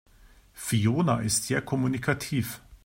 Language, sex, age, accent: German, male, 50-59, Deutschland Deutsch